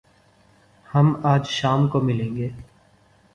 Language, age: Urdu, 19-29